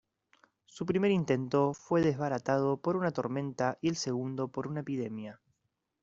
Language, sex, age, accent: Spanish, male, 19-29, Rioplatense: Argentina, Uruguay, este de Bolivia, Paraguay